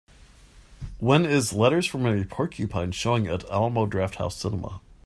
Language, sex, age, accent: English, male, 30-39, United States English